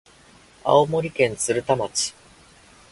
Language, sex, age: Japanese, male, 19-29